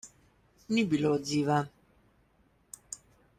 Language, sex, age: Slovenian, female, 60-69